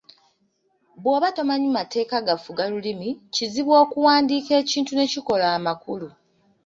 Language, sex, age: Ganda, female, 19-29